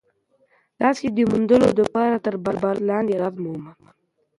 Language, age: Pashto, 19-29